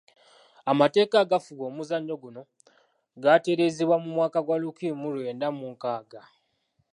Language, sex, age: Ganda, male, 19-29